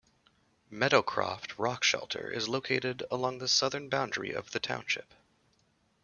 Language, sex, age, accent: English, male, 30-39, Canadian English